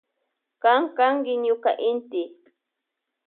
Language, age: Loja Highland Quichua, 40-49